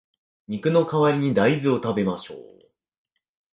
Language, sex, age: Japanese, male, 19-29